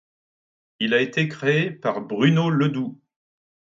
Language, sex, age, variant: French, male, 40-49, Français de métropole